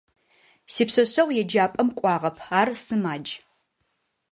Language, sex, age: Adyghe, female, 30-39